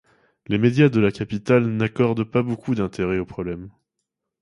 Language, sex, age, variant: French, male, 30-39, Français de métropole